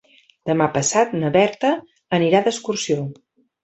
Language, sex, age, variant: Catalan, female, 50-59, Central